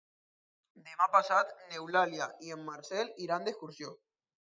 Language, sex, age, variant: Catalan, male, under 19, Alacantí